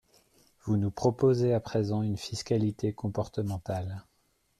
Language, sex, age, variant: French, male, 30-39, Français de métropole